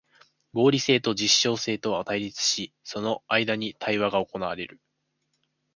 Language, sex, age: Japanese, male, 19-29